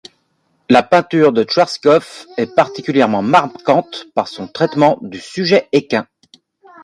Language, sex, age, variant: French, male, 40-49, Français de métropole